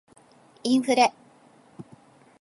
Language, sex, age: Japanese, female, 30-39